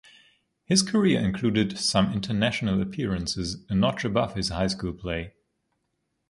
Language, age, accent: English, 19-29, United States English